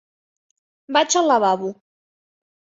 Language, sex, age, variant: Catalan, female, 19-29, Central